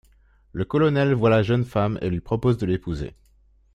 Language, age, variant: French, 19-29, Français de métropole